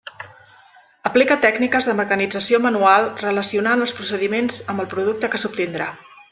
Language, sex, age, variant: Catalan, female, 40-49, Central